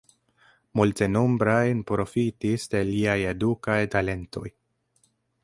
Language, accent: Esperanto, Internacia